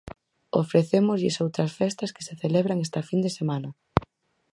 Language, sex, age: Galician, female, 19-29